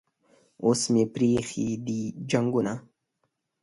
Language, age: Pashto, 19-29